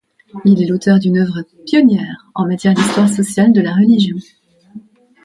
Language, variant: French, Français de métropole